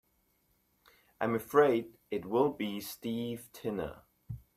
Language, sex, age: English, male, 19-29